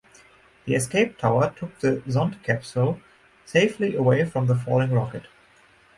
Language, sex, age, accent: English, male, 19-29, German Accent